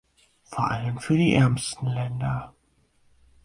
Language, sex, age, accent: German, male, 19-29, Deutschland Deutsch